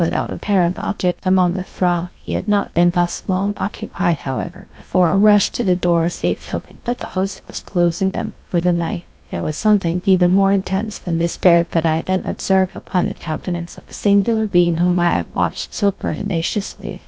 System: TTS, GlowTTS